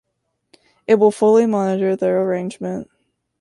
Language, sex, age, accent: English, female, under 19, United States English